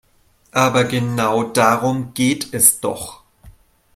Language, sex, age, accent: German, male, 30-39, Deutschland Deutsch